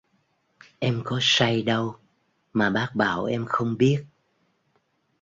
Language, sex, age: Vietnamese, male, 60-69